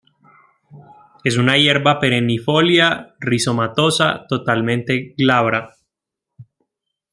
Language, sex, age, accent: Spanish, male, 19-29, Andino-Pacífico: Colombia, Perú, Ecuador, oeste de Bolivia y Venezuela andina